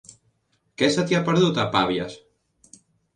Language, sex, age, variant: Catalan, male, under 19, Central